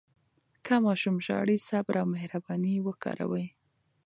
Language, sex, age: Pashto, female, 19-29